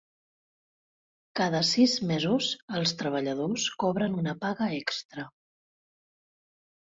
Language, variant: Catalan, Central